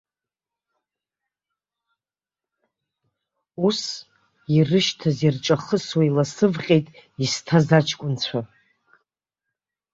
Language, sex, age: Abkhazian, female, 30-39